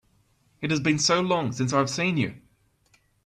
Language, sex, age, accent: English, male, 30-39, Australian English